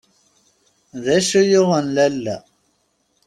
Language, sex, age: Kabyle, male, 30-39